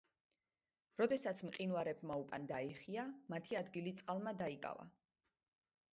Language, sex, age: Georgian, female, 30-39